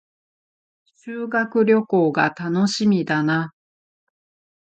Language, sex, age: Japanese, female, 40-49